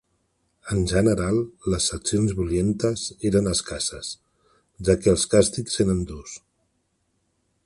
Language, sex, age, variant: Catalan, male, 40-49, Central